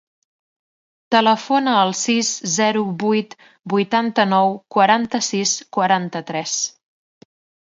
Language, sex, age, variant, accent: Catalan, female, 40-49, Central, central